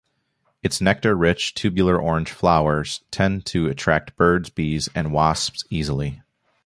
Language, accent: English, United States English